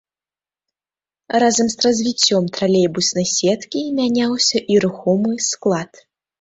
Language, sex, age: Belarusian, female, under 19